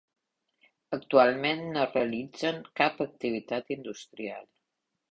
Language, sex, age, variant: Catalan, female, 50-59, Balear